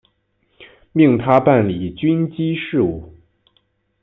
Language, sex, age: Chinese, male, 19-29